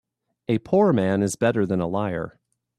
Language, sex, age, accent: English, male, 30-39, United States English